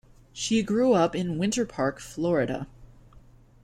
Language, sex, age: English, female, 19-29